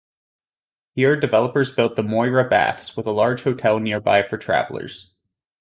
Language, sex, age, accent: English, male, 19-29, United States English